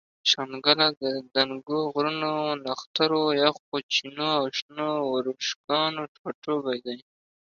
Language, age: Pashto, 19-29